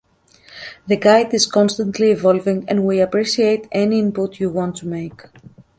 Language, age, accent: English, 30-39, United States English